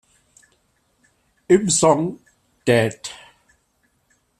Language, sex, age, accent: German, male, 60-69, Deutschland Deutsch